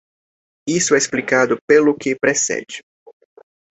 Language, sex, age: Portuguese, male, 19-29